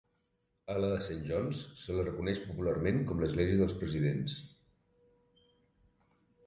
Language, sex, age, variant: Catalan, male, 50-59, Septentrional